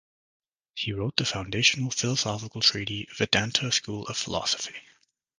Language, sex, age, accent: English, male, 19-29, United States English